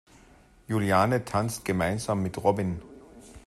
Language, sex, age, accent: German, male, 40-49, Österreichisches Deutsch